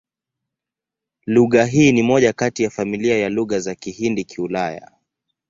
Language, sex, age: Swahili, male, 19-29